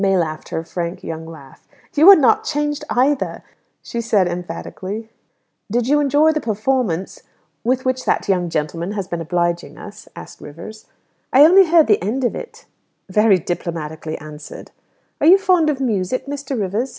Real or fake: real